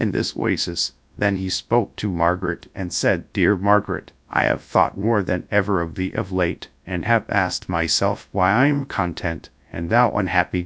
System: TTS, GradTTS